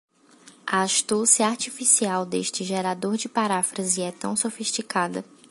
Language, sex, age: Portuguese, female, 19-29